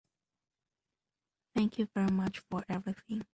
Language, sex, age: English, female, 19-29